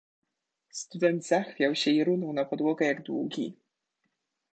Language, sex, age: Polish, male, 19-29